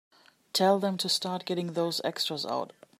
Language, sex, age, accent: English, female, 40-49, England English